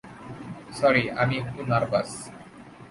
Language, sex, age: Bengali, male, 19-29